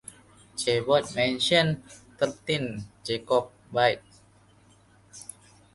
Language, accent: English, Malaysian English